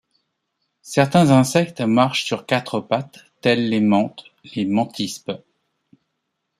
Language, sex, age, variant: French, male, 40-49, Français de métropole